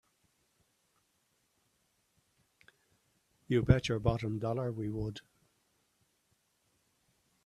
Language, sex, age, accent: English, male, 50-59, Irish English